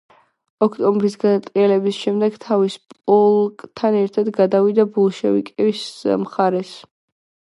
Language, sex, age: Georgian, female, 19-29